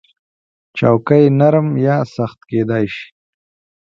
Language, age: Pashto, 19-29